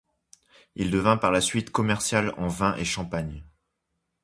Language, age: French, 19-29